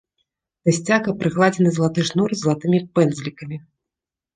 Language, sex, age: Belarusian, female, 30-39